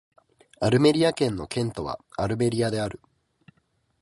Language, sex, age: Japanese, male, 19-29